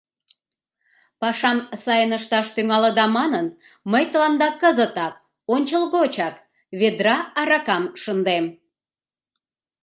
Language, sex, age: Mari, female, 40-49